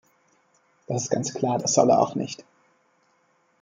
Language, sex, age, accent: German, male, 19-29, Deutschland Deutsch